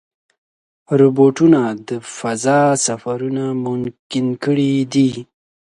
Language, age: Pashto, 19-29